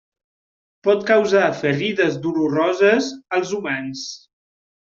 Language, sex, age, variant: Catalan, male, 19-29, Septentrional